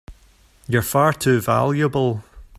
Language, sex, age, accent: English, male, 40-49, Scottish English